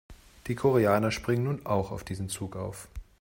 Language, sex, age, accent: German, male, 40-49, Deutschland Deutsch